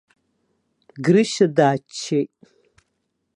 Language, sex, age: Abkhazian, female, 60-69